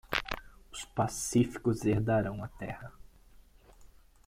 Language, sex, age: Portuguese, male, 30-39